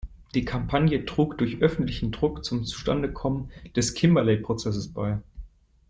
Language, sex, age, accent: German, male, 19-29, Deutschland Deutsch